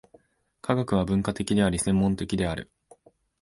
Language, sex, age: Japanese, male, 19-29